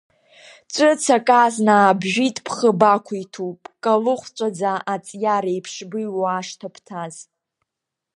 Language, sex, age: Abkhazian, female, under 19